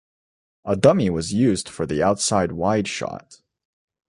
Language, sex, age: English, male, 19-29